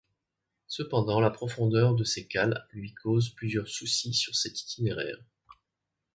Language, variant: French, Français de métropole